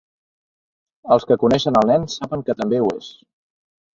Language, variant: Catalan, Central